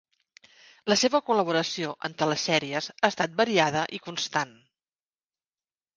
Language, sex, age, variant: Catalan, female, 50-59, Nord-Occidental